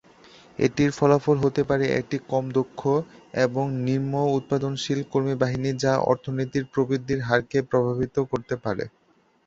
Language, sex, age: Bengali, male, 19-29